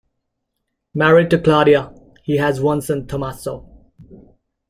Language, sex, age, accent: English, male, 19-29, United States English